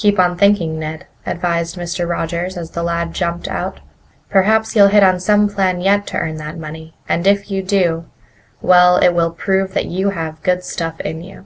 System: none